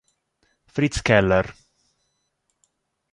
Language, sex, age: Italian, male, 30-39